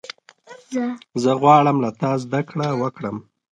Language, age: Pashto, 30-39